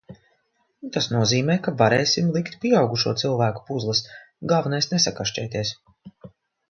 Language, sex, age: Latvian, female, 40-49